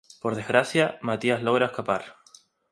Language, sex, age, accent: Spanish, male, 19-29, España: Islas Canarias